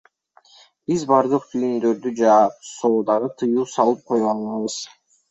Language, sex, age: Kyrgyz, male, under 19